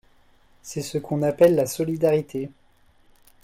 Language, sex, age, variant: French, male, 19-29, Français de métropole